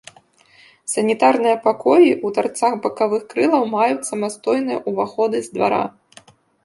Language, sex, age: Belarusian, female, 19-29